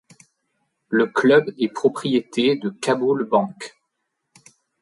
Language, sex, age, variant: French, male, 30-39, Français de métropole